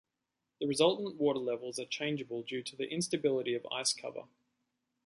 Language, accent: English, Australian English